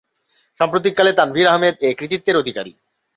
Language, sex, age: Bengali, male, 19-29